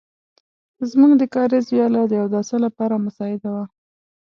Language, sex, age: Pashto, female, 19-29